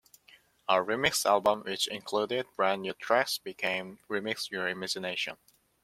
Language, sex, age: English, male, 19-29